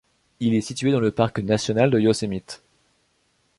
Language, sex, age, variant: French, male, 19-29, Français de métropole